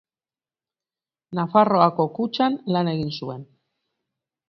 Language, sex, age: Basque, female, 50-59